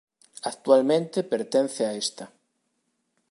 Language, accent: Galician, Oriental (común en zona oriental)